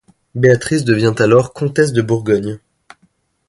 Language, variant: French, Français de métropole